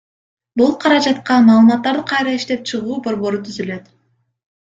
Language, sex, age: Kyrgyz, female, 19-29